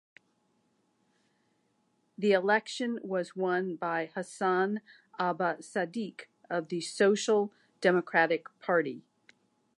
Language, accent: English, United States English